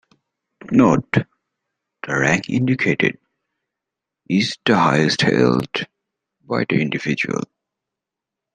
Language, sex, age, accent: English, male, 19-29, United States English